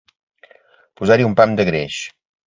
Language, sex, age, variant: Catalan, male, 50-59, Central